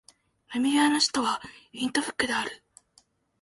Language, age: Japanese, 19-29